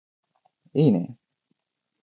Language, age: Japanese, 19-29